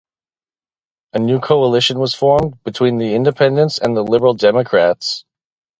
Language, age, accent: English, 19-29, United States English; midwest